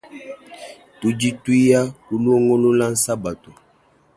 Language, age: Luba-Lulua, 19-29